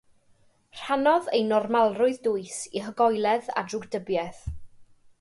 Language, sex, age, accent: Welsh, female, 19-29, Y Deyrnas Unedig Cymraeg